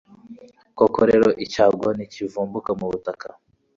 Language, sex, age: Kinyarwanda, male, 19-29